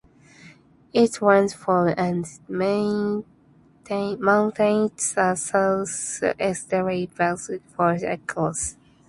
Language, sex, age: English, female, under 19